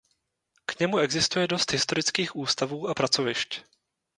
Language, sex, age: Czech, male, 19-29